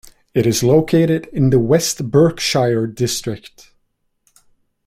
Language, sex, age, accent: English, male, 19-29, United States English